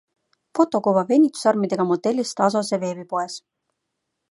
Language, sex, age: Estonian, female, 30-39